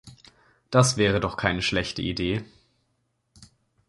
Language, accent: German, Deutschland Deutsch